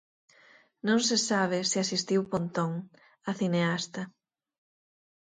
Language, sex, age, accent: Galician, female, 30-39, Normativo (estándar)